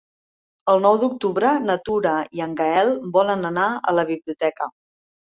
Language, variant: Catalan, Central